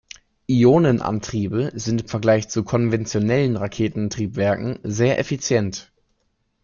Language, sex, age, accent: German, male, 19-29, Deutschland Deutsch